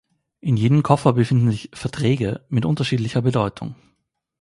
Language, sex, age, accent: German, male, 30-39, Österreichisches Deutsch